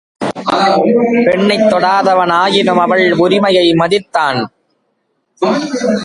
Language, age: Tamil, under 19